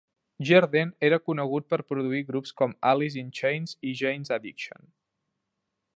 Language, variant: Catalan, Central